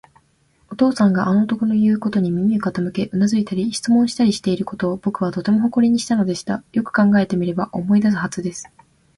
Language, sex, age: Japanese, female, 19-29